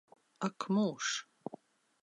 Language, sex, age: Latvian, female, 30-39